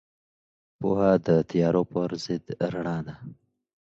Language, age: Pashto, 19-29